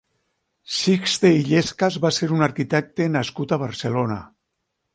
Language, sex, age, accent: Catalan, male, 60-69, valencià